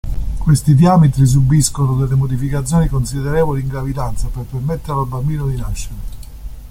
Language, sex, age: Italian, male, 60-69